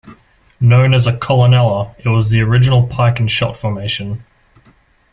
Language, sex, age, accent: English, male, under 19, Australian English